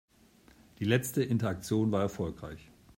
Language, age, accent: German, 50-59, Deutschland Deutsch